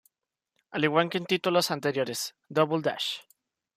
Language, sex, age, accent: Spanish, male, under 19, México